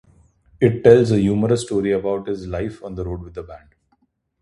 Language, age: English, 30-39